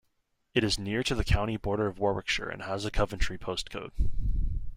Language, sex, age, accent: English, male, 19-29, United States English